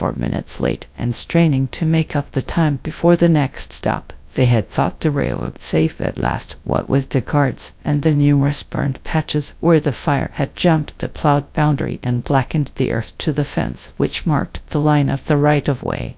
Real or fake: fake